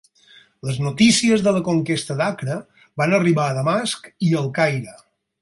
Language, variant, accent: Catalan, Balear, balear